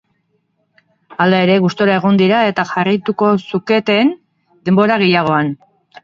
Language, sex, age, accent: Basque, female, 50-59, Erdialdekoa edo Nafarra (Gipuzkoa, Nafarroa)